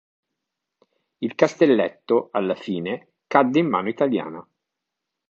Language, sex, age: Italian, male, 40-49